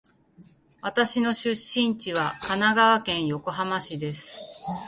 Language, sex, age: Japanese, female, 40-49